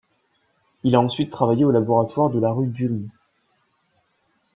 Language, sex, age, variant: French, male, 19-29, Français de métropole